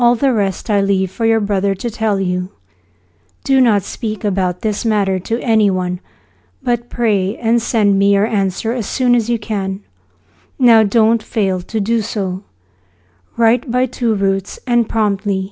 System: none